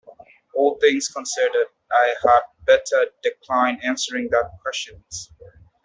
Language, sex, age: English, female, under 19